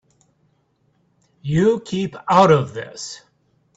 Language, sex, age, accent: English, male, 70-79, United States English